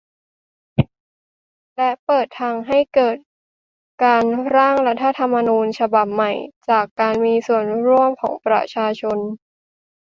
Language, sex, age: Thai, female, 19-29